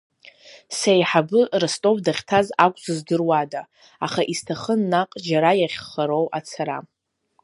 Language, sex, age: Abkhazian, female, under 19